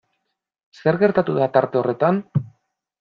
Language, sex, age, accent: Basque, male, 19-29, Mendebalekoa (Araba, Bizkaia, Gipuzkoako mendebaleko herri batzuk)